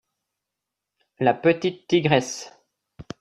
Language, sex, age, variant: French, male, 40-49, Français de métropole